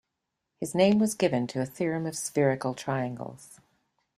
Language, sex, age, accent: English, female, 60-69, Canadian English